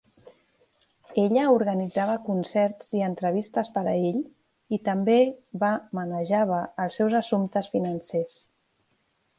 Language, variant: Catalan, Central